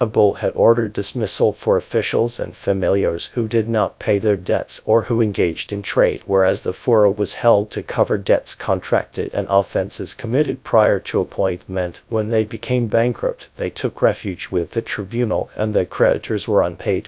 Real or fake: fake